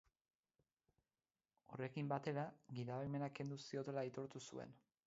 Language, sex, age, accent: Basque, male, 30-39, Mendebalekoa (Araba, Bizkaia, Gipuzkoako mendebaleko herri batzuk)